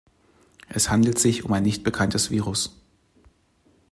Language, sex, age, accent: German, male, 30-39, Deutschland Deutsch